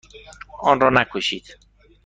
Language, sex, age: Persian, male, 19-29